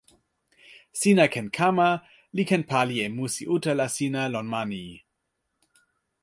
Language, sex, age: Toki Pona, male, 30-39